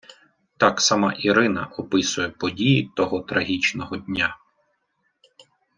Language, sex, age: Ukrainian, male, 30-39